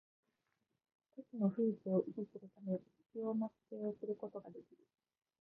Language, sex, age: Japanese, female, 19-29